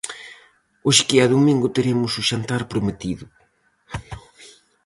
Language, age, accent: Galician, 50-59, Central (gheada)